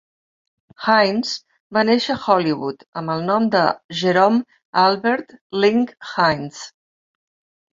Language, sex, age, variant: Catalan, female, 50-59, Central